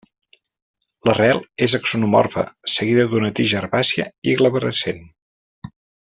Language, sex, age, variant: Catalan, male, 50-59, Central